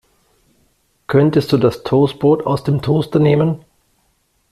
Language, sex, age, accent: German, male, 40-49, Deutschland Deutsch